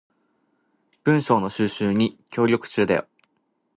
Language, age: Japanese, 19-29